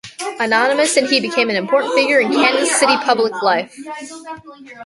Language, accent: English, United States English